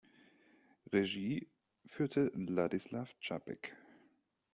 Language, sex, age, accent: German, male, 30-39, Deutschland Deutsch